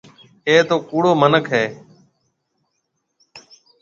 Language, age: Marwari (Pakistan), 40-49